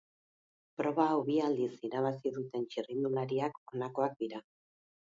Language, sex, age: Basque, female, 40-49